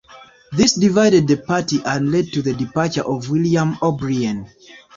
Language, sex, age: English, male, 19-29